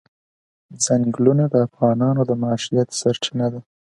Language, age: Pashto, 19-29